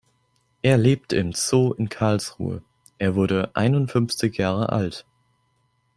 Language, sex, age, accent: German, male, 19-29, Deutschland Deutsch